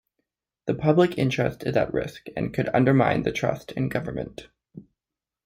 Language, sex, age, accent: English, male, 19-29, Canadian English